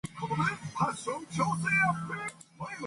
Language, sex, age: English, female, 19-29